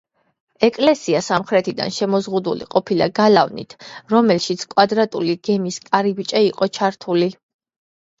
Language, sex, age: Georgian, female, 30-39